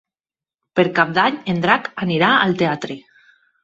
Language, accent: Catalan, valencià